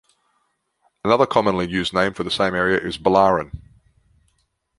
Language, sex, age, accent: English, male, 50-59, Australian English